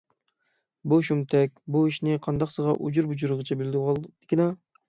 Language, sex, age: Uyghur, male, 19-29